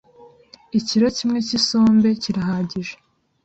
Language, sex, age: Kinyarwanda, female, 19-29